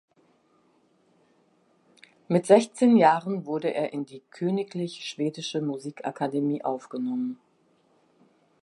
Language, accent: German, Deutschland Deutsch